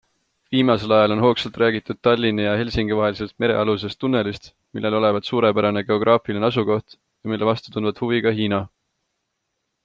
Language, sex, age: Estonian, male, 19-29